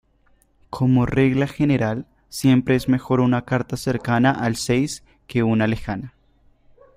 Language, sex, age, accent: Spanish, male, under 19, Andino-Pacífico: Colombia, Perú, Ecuador, oeste de Bolivia y Venezuela andina